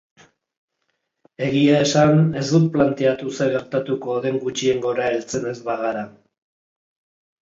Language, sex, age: Basque, male, 60-69